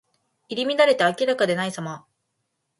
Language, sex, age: Japanese, female, under 19